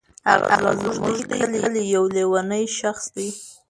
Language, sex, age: Pashto, female, under 19